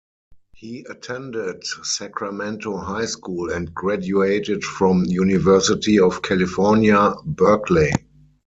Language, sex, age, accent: English, male, 40-49, German English